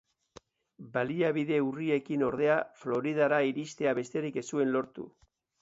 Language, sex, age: Basque, male, 60-69